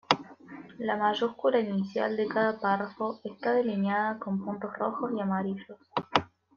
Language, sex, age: Spanish, female, 19-29